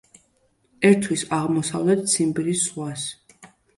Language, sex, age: Georgian, female, 19-29